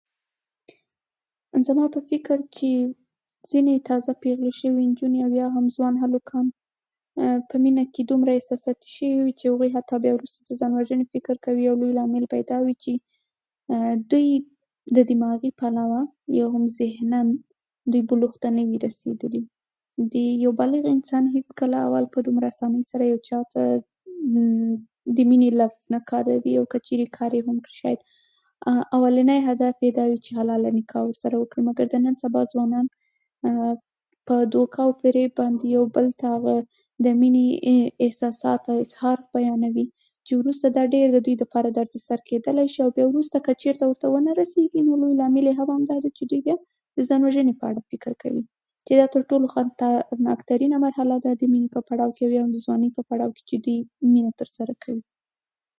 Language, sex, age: Pashto, female, 19-29